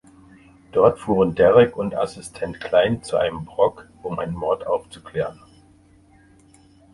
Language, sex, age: German, male, 60-69